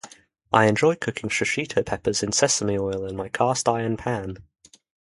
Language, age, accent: English, 19-29, England English